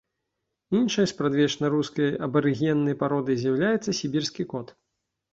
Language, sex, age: Belarusian, male, 19-29